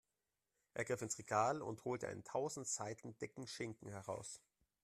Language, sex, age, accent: German, male, 19-29, Deutschland Deutsch